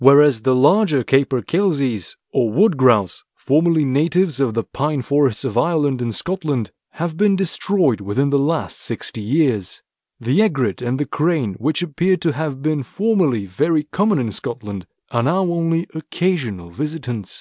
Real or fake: real